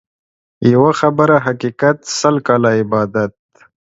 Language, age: Pashto, 30-39